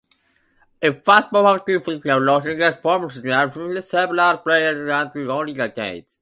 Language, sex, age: English, male, 19-29